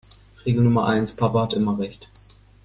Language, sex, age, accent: German, male, under 19, Deutschland Deutsch